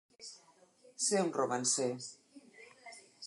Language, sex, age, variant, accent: Catalan, female, 60-69, Nord-Occidental, nord-occidental